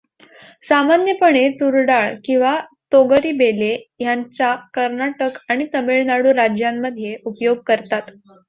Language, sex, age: Marathi, female, under 19